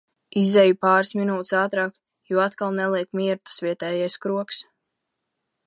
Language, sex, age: Latvian, female, under 19